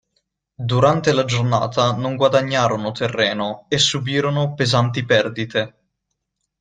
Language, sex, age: Italian, male, 19-29